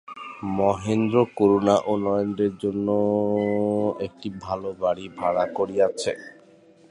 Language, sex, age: Bengali, male, 30-39